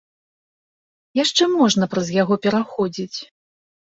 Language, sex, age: Belarusian, female, 30-39